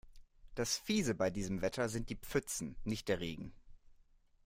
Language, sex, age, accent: German, male, 19-29, Deutschland Deutsch